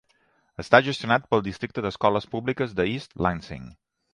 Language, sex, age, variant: Catalan, male, 40-49, Balear